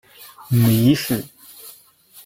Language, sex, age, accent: Chinese, male, 19-29, 出生地：江苏省